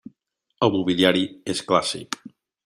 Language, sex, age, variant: Catalan, male, 50-59, Central